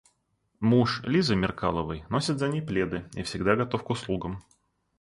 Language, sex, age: Russian, male, 30-39